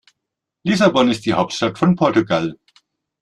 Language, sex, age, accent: German, male, 50-59, Deutschland Deutsch